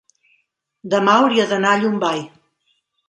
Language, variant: Catalan, Central